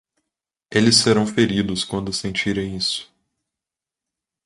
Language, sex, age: Portuguese, male, 19-29